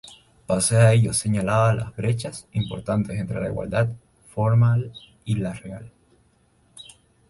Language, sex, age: Spanish, male, 19-29